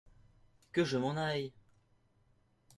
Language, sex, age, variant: French, male, under 19, Français de métropole